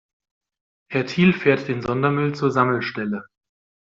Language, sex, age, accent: German, male, 30-39, Deutschland Deutsch